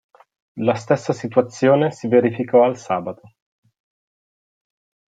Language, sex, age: Italian, male, 19-29